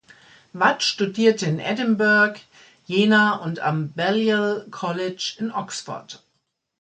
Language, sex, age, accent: German, female, 50-59, Deutschland Deutsch